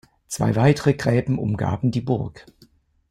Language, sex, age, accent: German, male, 70-79, Deutschland Deutsch